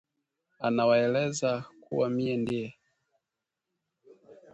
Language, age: Swahili, 19-29